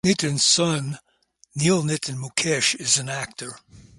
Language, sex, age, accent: English, male, 70-79, United States English